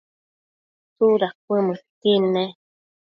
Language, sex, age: Matsés, female, under 19